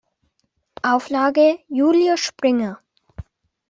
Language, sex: German, male